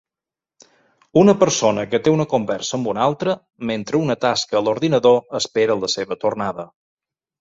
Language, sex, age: Catalan, male, 50-59